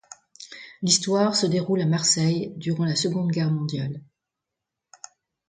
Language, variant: French, Français de métropole